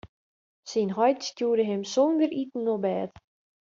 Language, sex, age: Western Frisian, female, 30-39